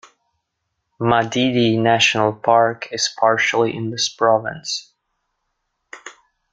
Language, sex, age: English, male, 30-39